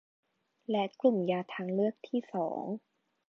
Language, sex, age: Thai, female, 19-29